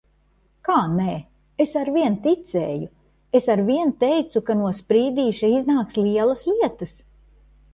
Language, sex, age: Latvian, female, 60-69